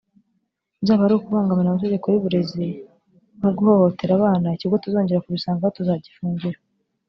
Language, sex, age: Kinyarwanda, female, 19-29